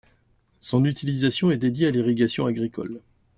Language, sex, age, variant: French, male, 50-59, Français de métropole